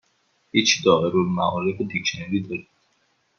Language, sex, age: Persian, male, 19-29